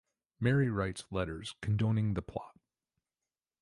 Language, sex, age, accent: English, male, 40-49, United States English